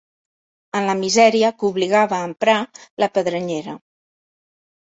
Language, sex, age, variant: Catalan, female, 50-59, Central